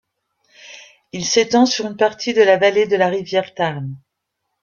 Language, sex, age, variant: French, female, 50-59, Français de métropole